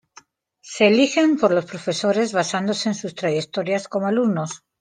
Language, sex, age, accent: Spanish, female, 40-49, España: Sur peninsular (Andalucia, Extremadura, Murcia)